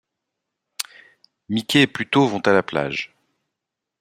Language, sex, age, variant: French, male, 40-49, Français de métropole